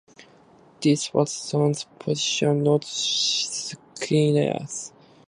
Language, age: English, under 19